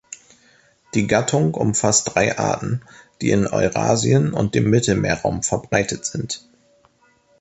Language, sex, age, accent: German, male, 19-29, Deutschland Deutsch